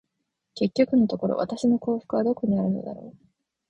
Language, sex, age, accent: Japanese, female, 19-29, 標準語